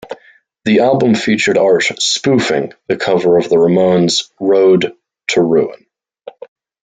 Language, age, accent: English, 19-29, Irish English